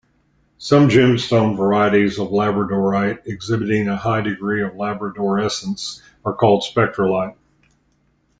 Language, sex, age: English, male, 60-69